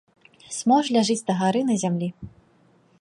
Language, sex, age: Belarusian, female, 19-29